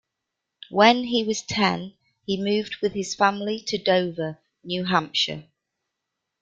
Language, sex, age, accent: English, female, 40-49, England English